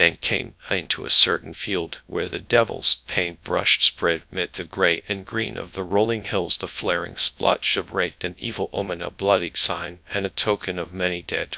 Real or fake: fake